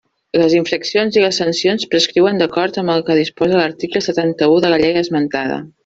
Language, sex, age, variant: Catalan, female, 40-49, Central